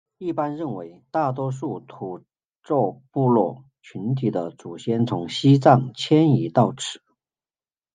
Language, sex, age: Chinese, male, 40-49